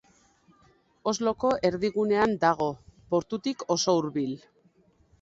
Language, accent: Basque, Erdialdekoa edo Nafarra (Gipuzkoa, Nafarroa)